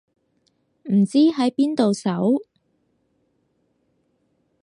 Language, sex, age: Cantonese, female, 19-29